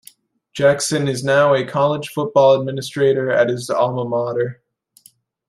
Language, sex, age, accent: English, male, 19-29, United States English